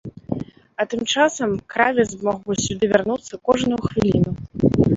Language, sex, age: Belarusian, female, 19-29